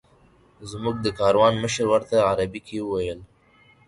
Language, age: Pashto, 19-29